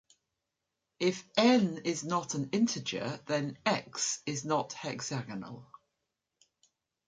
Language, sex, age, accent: English, female, 60-69, England English